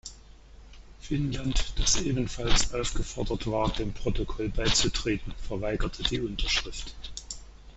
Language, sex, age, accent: German, male, 50-59, Deutschland Deutsch